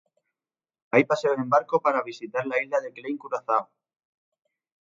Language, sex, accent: Spanish, male, España: Sur peninsular (Andalucia, Extremadura, Murcia)